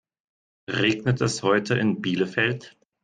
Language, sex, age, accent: German, male, 30-39, Deutschland Deutsch